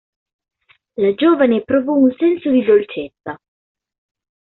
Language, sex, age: Italian, female, 19-29